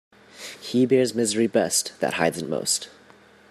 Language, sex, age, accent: English, male, 19-29, United States English